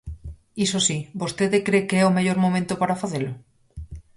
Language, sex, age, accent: Galician, female, 30-39, Normativo (estándar)